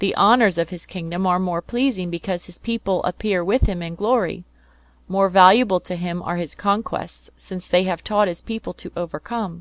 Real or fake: real